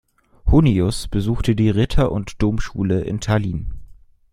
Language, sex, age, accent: German, male, 19-29, Deutschland Deutsch